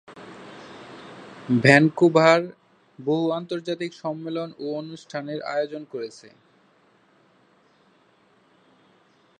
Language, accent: Bengali, Bangladeshi